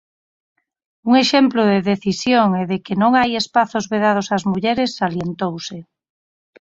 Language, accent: Galician, Normativo (estándar)